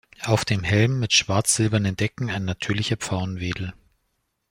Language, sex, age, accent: German, male, 19-29, Deutschland Deutsch